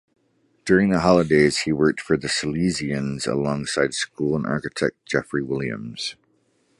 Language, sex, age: English, male, 40-49